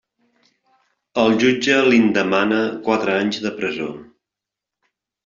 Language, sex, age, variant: Catalan, male, 50-59, Central